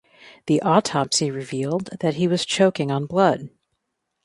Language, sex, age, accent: English, female, 40-49, United States English